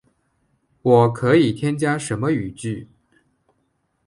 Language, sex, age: Chinese, male, 19-29